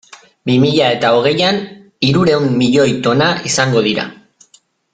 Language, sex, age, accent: Basque, male, 40-49, Mendebalekoa (Araba, Bizkaia, Gipuzkoako mendebaleko herri batzuk)